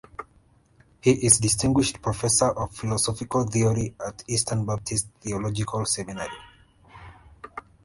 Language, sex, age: English, male, 19-29